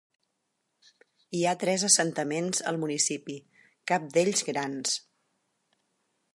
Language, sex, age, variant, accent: Catalan, female, 50-59, Central, central